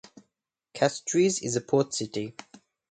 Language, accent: English, Australian English